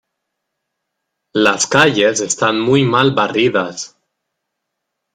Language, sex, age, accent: Spanish, male, 19-29, España: Norte peninsular (Asturias, Castilla y León, Cantabria, País Vasco, Navarra, Aragón, La Rioja, Guadalajara, Cuenca)